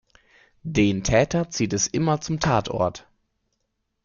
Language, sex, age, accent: German, male, 19-29, Deutschland Deutsch